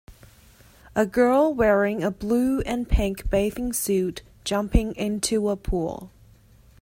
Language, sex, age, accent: English, male, 19-29, United States English